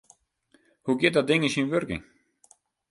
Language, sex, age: Western Frisian, male, 19-29